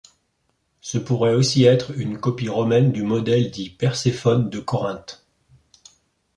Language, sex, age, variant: French, male, 50-59, Français de métropole